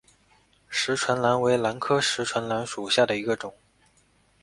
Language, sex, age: Chinese, male, 19-29